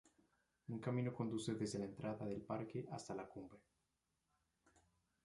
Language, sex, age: Spanish, male, 19-29